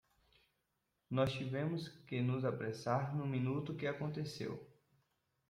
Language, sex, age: Portuguese, male, 19-29